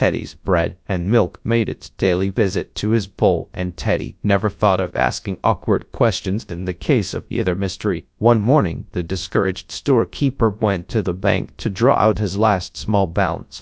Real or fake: fake